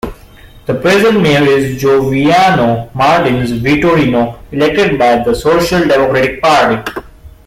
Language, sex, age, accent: English, male, 19-29, India and South Asia (India, Pakistan, Sri Lanka)